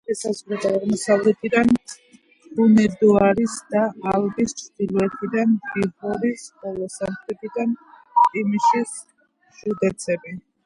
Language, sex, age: Georgian, female, under 19